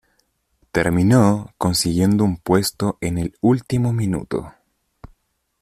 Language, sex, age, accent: Spanish, male, 19-29, Chileno: Chile, Cuyo